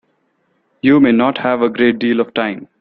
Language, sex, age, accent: English, male, 19-29, India and South Asia (India, Pakistan, Sri Lanka)